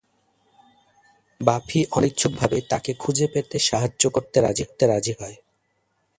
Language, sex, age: Bengali, male, 30-39